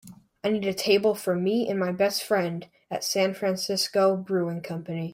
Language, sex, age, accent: English, male, under 19, United States English